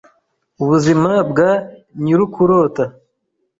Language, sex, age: Kinyarwanda, male, 30-39